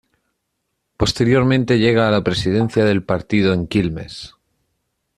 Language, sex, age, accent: Spanish, male, 19-29, España: Sur peninsular (Andalucia, Extremadura, Murcia)